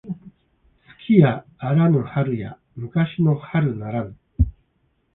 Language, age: Japanese, 60-69